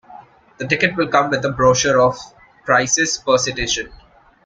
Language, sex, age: English, male, 19-29